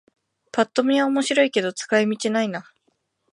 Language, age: Japanese, 19-29